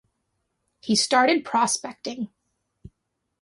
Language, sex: English, female